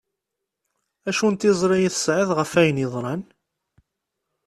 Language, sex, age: Kabyle, male, 30-39